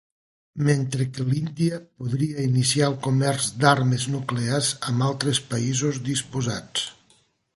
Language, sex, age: Catalan, male, 60-69